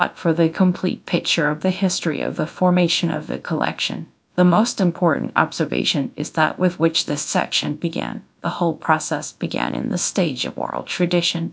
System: TTS, GradTTS